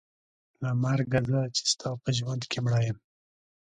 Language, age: Pashto, 19-29